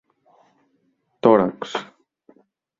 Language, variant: Catalan, Central